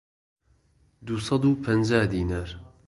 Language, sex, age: Central Kurdish, male, 30-39